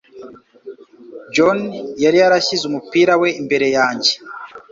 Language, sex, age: Kinyarwanda, male, 19-29